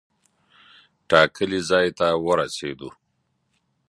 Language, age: Pashto, 40-49